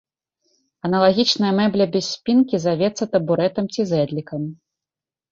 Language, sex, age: Belarusian, female, 30-39